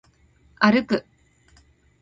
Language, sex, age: Japanese, female, 30-39